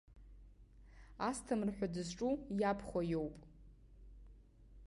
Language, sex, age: Abkhazian, female, 19-29